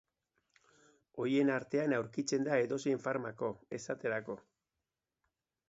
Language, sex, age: Basque, male, 60-69